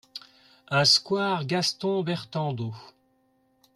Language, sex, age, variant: French, male, 40-49, Français de métropole